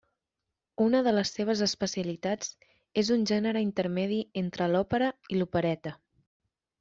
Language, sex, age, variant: Catalan, female, 19-29, Central